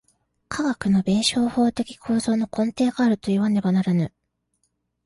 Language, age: Japanese, 19-29